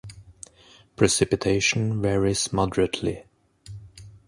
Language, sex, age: English, male, 30-39